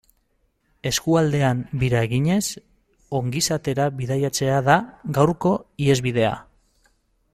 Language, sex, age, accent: Basque, male, 30-39, Mendebalekoa (Araba, Bizkaia, Gipuzkoako mendebaleko herri batzuk)